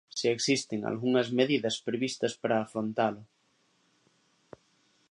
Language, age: Galician, 40-49